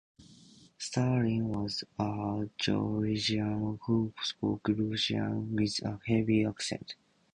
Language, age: English, 19-29